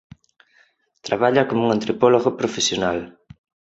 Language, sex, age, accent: Galician, male, 30-39, Neofalante